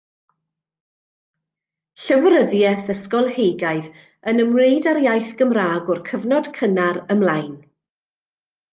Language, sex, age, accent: Welsh, female, 50-59, Y Deyrnas Unedig Cymraeg